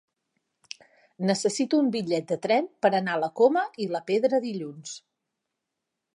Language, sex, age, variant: Catalan, female, 40-49, Central